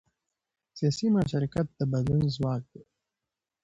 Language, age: Pashto, 19-29